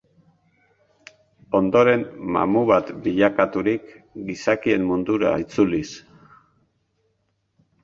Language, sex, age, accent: Basque, male, 50-59, Mendebalekoa (Araba, Bizkaia, Gipuzkoako mendebaleko herri batzuk)